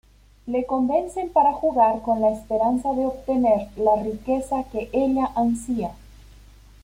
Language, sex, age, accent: Spanish, female, 30-39, Andino-Pacífico: Colombia, Perú, Ecuador, oeste de Bolivia y Venezuela andina